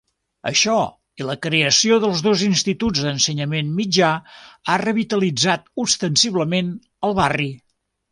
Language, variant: Catalan, Central